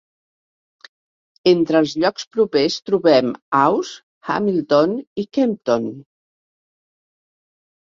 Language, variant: Catalan, Central